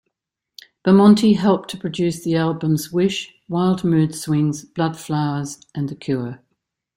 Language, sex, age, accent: English, female, 60-69, Australian English